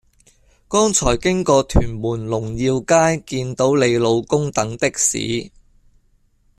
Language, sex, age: Cantonese, male, 50-59